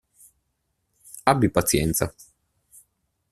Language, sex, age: Italian, male, 19-29